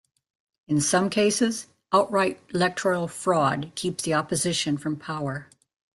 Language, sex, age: English, female, 70-79